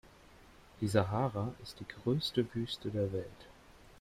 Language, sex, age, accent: German, male, 30-39, Deutschland Deutsch